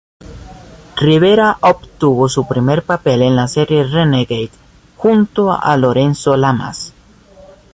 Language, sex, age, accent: Spanish, male, 19-29, Caribe: Cuba, Venezuela, Puerto Rico, República Dominicana, Panamá, Colombia caribeña, México caribeño, Costa del golfo de México